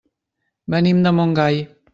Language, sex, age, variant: Catalan, female, 50-59, Central